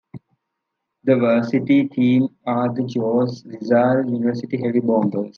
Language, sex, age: English, male, under 19